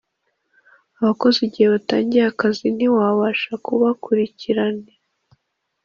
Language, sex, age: Kinyarwanda, female, 19-29